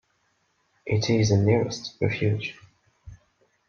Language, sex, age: English, male, 19-29